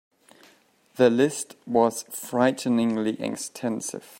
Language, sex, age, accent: English, male, 30-39, United States English